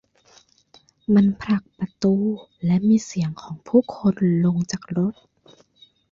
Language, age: Thai, 19-29